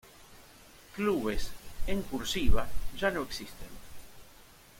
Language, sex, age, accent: Spanish, male, 60-69, Rioplatense: Argentina, Uruguay, este de Bolivia, Paraguay